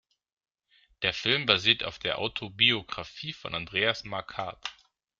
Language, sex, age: German, male, 30-39